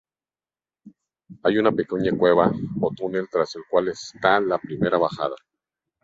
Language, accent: Spanish, México